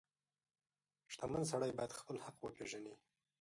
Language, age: Pashto, 19-29